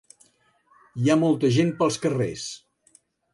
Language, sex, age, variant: Catalan, male, 60-69, Central